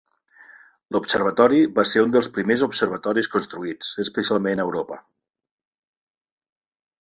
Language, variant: Catalan, Central